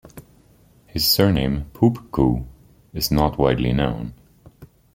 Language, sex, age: English, male, 30-39